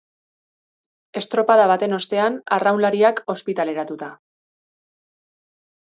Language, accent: Basque, Erdialdekoa edo Nafarra (Gipuzkoa, Nafarroa)